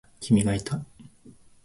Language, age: Japanese, 19-29